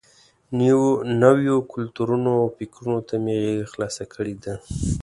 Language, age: Pashto, 19-29